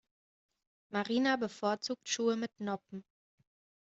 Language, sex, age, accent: German, female, 30-39, Deutschland Deutsch